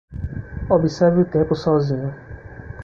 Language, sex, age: Portuguese, male, 30-39